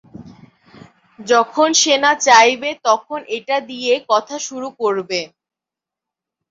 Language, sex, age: Bengali, female, 19-29